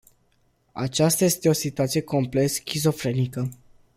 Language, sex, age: Romanian, male, under 19